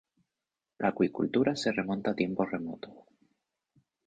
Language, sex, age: Spanish, male, 19-29